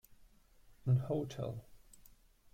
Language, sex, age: English, male, 19-29